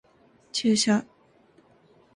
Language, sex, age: Japanese, female, 19-29